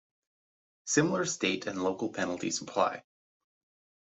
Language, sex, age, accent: English, male, 19-29, Canadian English